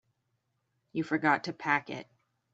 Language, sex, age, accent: English, female, 30-39, United States English